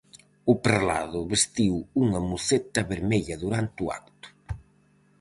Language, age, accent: Galician, 50-59, Central (gheada)